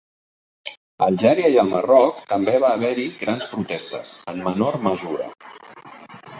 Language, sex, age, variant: Catalan, male, 50-59, Central